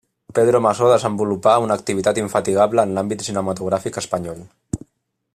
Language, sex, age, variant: Catalan, male, 30-39, Central